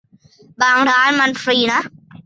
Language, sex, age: Thai, male, 30-39